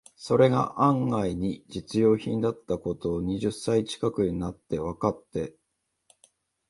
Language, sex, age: Japanese, male, 40-49